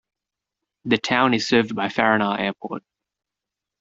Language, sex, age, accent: English, male, 19-29, Australian English